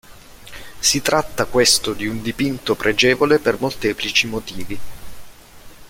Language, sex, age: Italian, male, 30-39